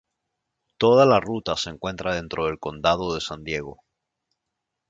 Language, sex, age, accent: Spanish, male, 30-39, Caribe: Cuba, Venezuela, Puerto Rico, República Dominicana, Panamá, Colombia caribeña, México caribeño, Costa del golfo de México